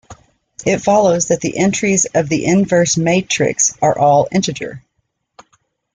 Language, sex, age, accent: English, female, 50-59, United States English